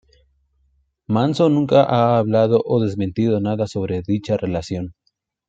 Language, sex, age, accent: Spanish, male, 19-29, México